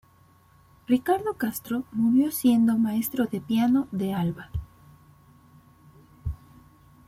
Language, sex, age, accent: Spanish, female, 30-39, México